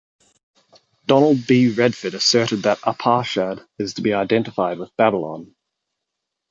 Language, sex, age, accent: English, male, 19-29, Australian English